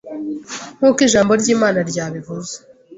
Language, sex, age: Kinyarwanda, female, 19-29